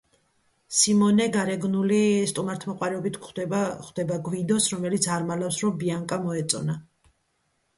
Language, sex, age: Georgian, female, 50-59